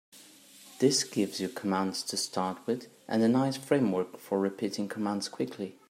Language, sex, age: English, male, 30-39